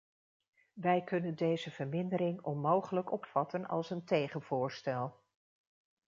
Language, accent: Dutch, Nederlands Nederlands